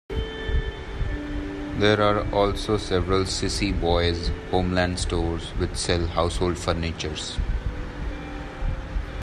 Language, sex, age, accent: English, male, 30-39, India and South Asia (India, Pakistan, Sri Lanka)